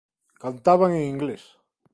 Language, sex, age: Galician, male, 40-49